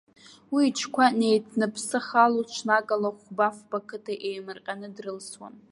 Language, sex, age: Abkhazian, female, 19-29